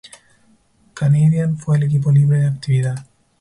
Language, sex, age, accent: Spanish, male, 19-29, España: Centro-Sur peninsular (Madrid, Toledo, Castilla-La Mancha)